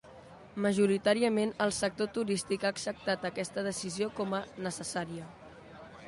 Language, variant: Catalan, Central